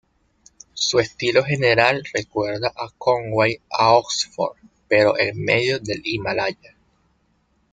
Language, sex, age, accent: Spanish, male, 19-29, Caribe: Cuba, Venezuela, Puerto Rico, República Dominicana, Panamá, Colombia caribeña, México caribeño, Costa del golfo de México